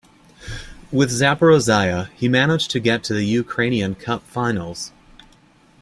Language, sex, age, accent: English, male, 40-49, United States English